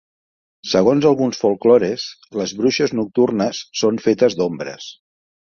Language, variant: Catalan, Central